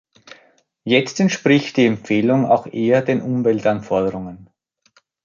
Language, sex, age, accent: German, male, 30-39, Österreichisches Deutsch